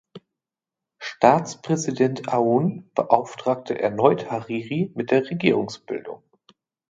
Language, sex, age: German, male, 30-39